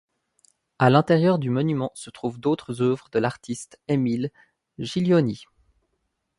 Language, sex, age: French, male, 30-39